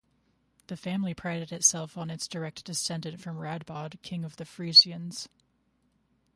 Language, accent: English, United States English